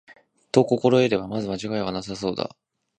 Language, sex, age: Japanese, male, 19-29